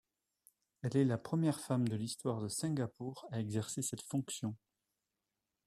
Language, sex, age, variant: French, male, 40-49, Français de métropole